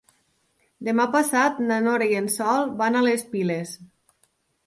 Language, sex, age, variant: Catalan, female, 30-39, Nord-Occidental